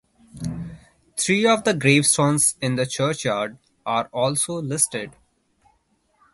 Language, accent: English, India and South Asia (India, Pakistan, Sri Lanka)